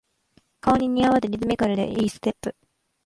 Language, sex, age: Japanese, female, 19-29